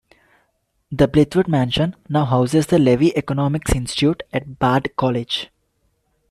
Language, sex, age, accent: English, male, 19-29, India and South Asia (India, Pakistan, Sri Lanka)